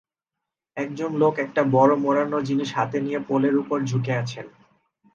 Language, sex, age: Bengali, male, 19-29